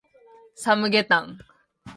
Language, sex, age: Japanese, female, 19-29